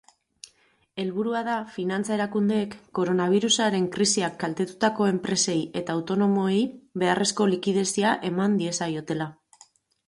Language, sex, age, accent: Basque, female, 30-39, Mendebalekoa (Araba, Bizkaia, Gipuzkoako mendebaleko herri batzuk)